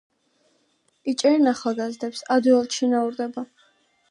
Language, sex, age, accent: Georgian, female, under 19, მშვიდი